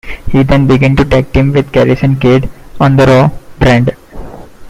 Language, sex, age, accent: English, male, 19-29, India and South Asia (India, Pakistan, Sri Lanka)